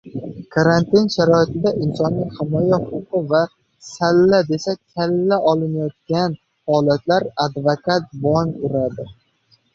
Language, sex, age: Uzbek, male, under 19